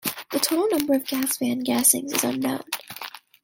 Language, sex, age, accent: English, female, under 19, United States English